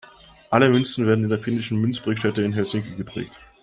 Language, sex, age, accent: German, male, 19-29, Österreichisches Deutsch